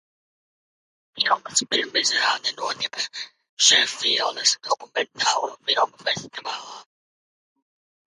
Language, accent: Latvian, bez akcenta